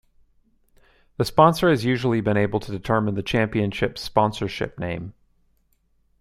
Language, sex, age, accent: English, male, 40-49, Canadian English